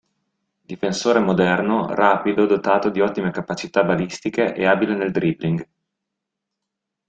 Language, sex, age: Italian, male, 30-39